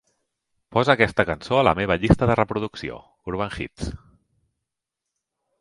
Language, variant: Catalan, Central